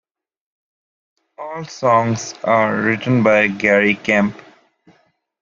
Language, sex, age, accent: English, male, 19-29, United States English